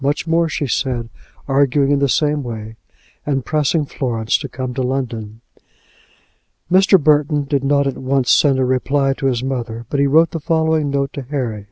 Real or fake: real